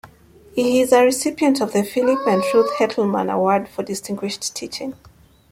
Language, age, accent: English, 30-39, England English